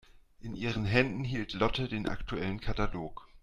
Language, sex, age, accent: German, male, 40-49, Deutschland Deutsch